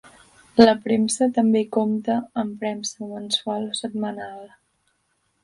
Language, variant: Catalan, Central